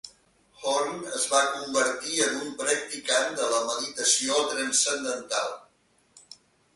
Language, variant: Catalan, Central